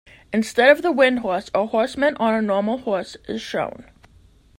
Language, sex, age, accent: English, female, 30-39, United States English